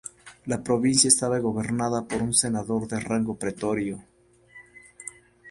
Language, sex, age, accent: Spanish, male, 19-29, México